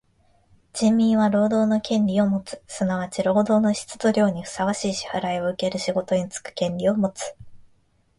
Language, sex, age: Japanese, female, 19-29